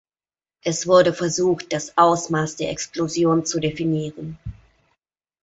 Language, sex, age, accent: German, female, 30-39, Deutschland Deutsch